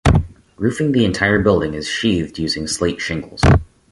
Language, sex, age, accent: English, male, 19-29, United States English